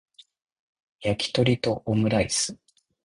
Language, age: Japanese, 30-39